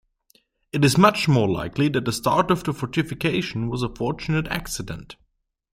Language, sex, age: English, male, 19-29